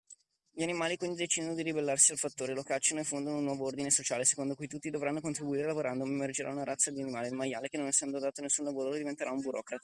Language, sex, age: Italian, male, 19-29